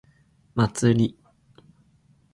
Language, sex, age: Japanese, male, 19-29